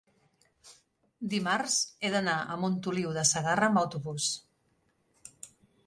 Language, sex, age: Catalan, female, 50-59